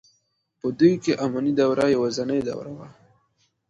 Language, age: Pashto, 19-29